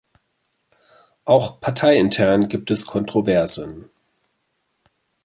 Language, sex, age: German, male, 40-49